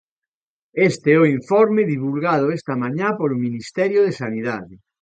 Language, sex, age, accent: Galician, male, 60-69, Atlántico (seseo e gheada)